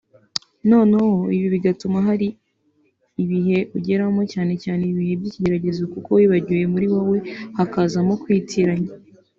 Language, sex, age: Kinyarwanda, female, 19-29